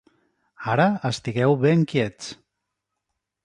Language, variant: Catalan, Central